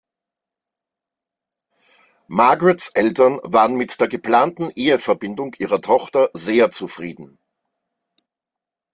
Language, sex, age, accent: German, male, 40-49, Österreichisches Deutsch